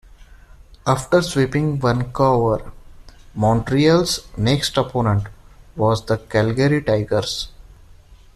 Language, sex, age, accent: English, male, 19-29, India and South Asia (India, Pakistan, Sri Lanka)